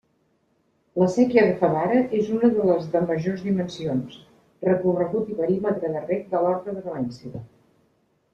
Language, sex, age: Catalan, female, 70-79